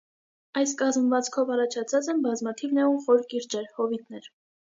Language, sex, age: Armenian, female, 19-29